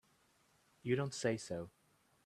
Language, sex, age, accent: English, male, 19-29, England English